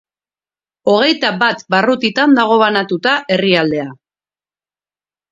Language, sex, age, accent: Basque, female, 40-49, Erdialdekoa edo Nafarra (Gipuzkoa, Nafarroa)